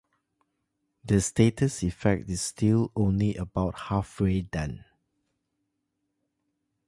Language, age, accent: English, 30-39, Malaysian English